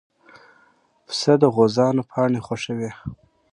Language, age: Pashto, 19-29